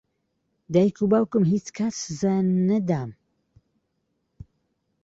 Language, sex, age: Central Kurdish, female, 30-39